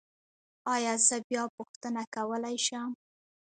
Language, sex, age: Pashto, female, 19-29